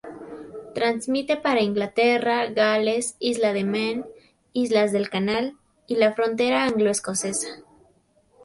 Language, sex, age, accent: Spanish, female, 19-29, México